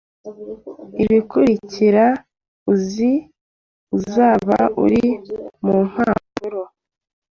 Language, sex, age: Kinyarwanda, female, 30-39